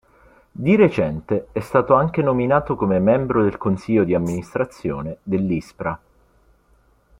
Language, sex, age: Italian, male, 19-29